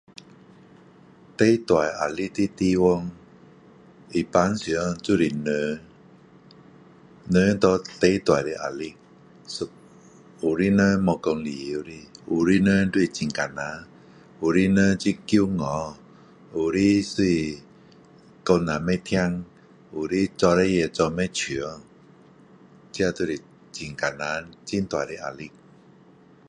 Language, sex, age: Min Dong Chinese, male, 50-59